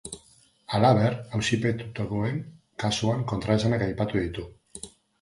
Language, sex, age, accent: Basque, male, 30-39, Mendebalekoa (Araba, Bizkaia, Gipuzkoako mendebaleko herri batzuk)